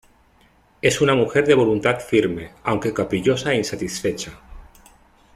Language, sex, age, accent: Spanish, male, 40-49, España: Islas Canarias